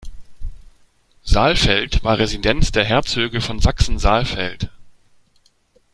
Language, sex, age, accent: German, male, 30-39, Deutschland Deutsch